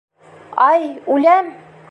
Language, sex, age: Bashkir, female, 30-39